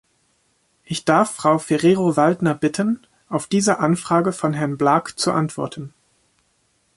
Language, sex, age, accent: German, male, 19-29, Deutschland Deutsch